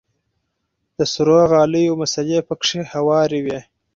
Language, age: Pashto, 19-29